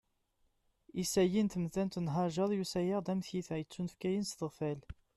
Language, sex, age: Kabyle, male, 30-39